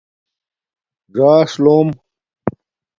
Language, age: Domaaki, 30-39